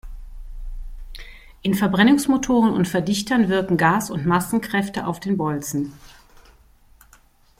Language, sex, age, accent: German, female, 50-59, Deutschland Deutsch